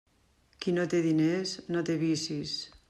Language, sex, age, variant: Catalan, female, 50-59, Central